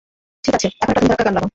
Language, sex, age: Bengali, female, 19-29